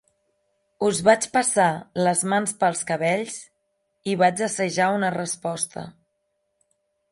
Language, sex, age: Catalan, female, 30-39